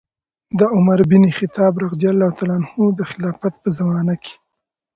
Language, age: Pashto, 19-29